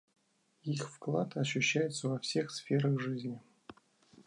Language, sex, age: Russian, male, 40-49